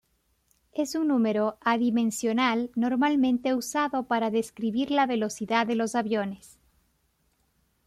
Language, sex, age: Spanish, female, 30-39